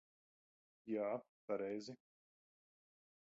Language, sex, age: Latvian, male, 30-39